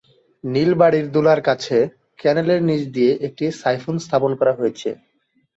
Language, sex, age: Bengali, male, 19-29